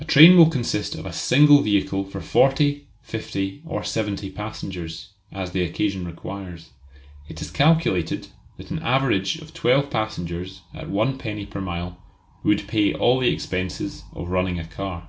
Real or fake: real